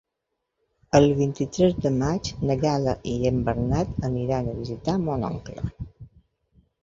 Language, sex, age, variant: Catalan, female, 60-69, Balear